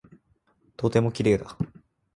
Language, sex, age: Japanese, male, 19-29